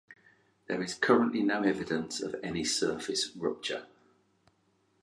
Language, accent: English, England English